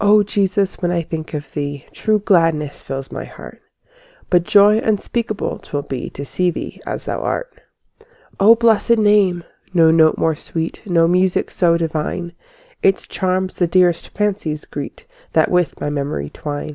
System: none